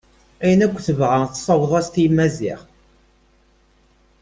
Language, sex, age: Kabyle, male, 30-39